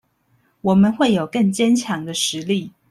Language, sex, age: Chinese, female, 30-39